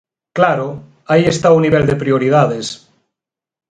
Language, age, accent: Galician, 40-49, Atlántico (seseo e gheada)